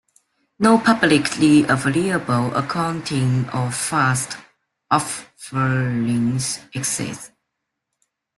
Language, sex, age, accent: English, male, under 19, United States English